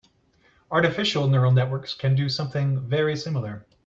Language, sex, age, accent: English, male, 40-49, United States English